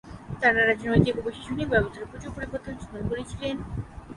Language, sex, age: Bengali, female, 19-29